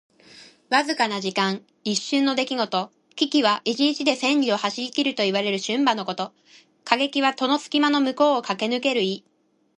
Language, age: Japanese, 19-29